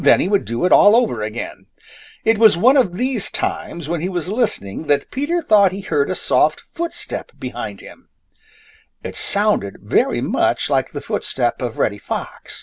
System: none